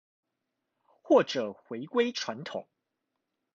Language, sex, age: Chinese, male, 19-29